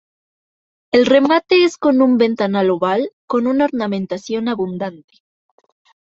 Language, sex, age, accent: Spanish, female, 19-29, México